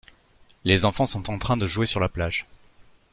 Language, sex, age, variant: French, male, 19-29, Français de métropole